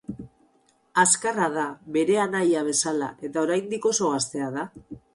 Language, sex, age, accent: Basque, female, 40-49, Mendebalekoa (Araba, Bizkaia, Gipuzkoako mendebaleko herri batzuk)